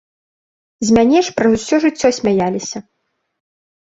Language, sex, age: Belarusian, female, 19-29